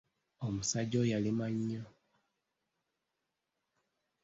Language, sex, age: Ganda, male, 90+